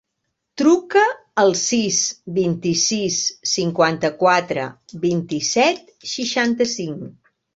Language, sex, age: Catalan, female, 60-69